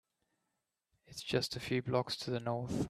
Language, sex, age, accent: English, male, 30-39, Australian English